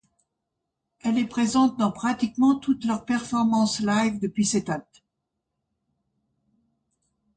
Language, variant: French, Français de métropole